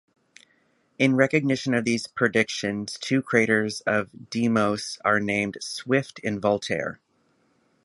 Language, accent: English, United States English